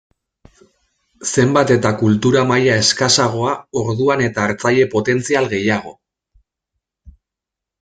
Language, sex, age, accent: Basque, male, 30-39, Mendebalekoa (Araba, Bizkaia, Gipuzkoako mendebaleko herri batzuk)